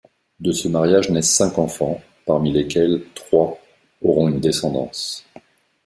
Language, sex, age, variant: French, male, 50-59, Français de métropole